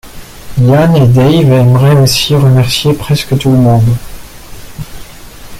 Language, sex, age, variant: French, male, 30-39, Français de métropole